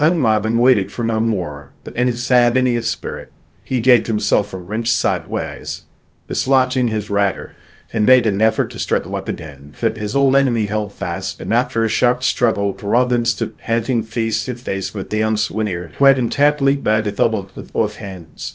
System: TTS, VITS